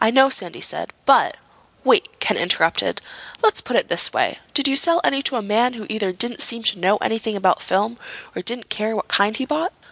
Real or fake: real